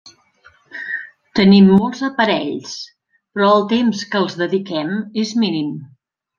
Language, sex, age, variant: Catalan, female, 50-59, Central